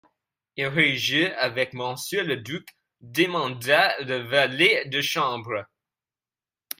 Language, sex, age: French, male, under 19